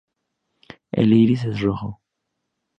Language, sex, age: Spanish, male, 19-29